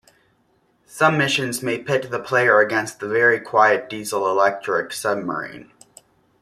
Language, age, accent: English, 19-29, United States English